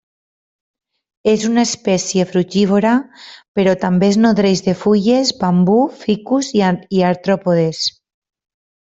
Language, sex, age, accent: Catalan, female, 30-39, valencià